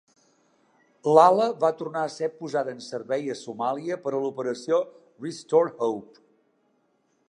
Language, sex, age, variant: Catalan, male, 60-69, Central